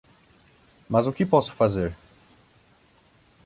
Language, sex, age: Portuguese, male, 19-29